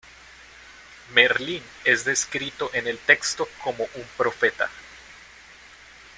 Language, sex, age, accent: Spanish, male, 19-29, Andino-Pacífico: Colombia, Perú, Ecuador, oeste de Bolivia y Venezuela andina